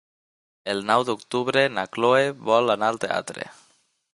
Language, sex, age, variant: Catalan, male, 19-29, Nord-Occidental